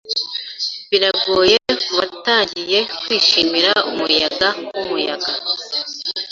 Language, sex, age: Kinyarwanda, female, 19-29